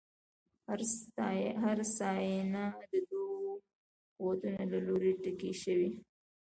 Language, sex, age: Pashto, female, 19-29